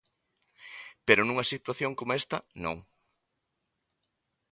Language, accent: Galician, Normativo (estándar)